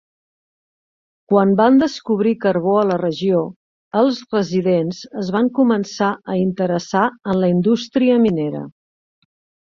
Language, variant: Catalan, Central